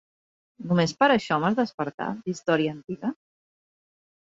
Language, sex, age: Catalan, female, 30-39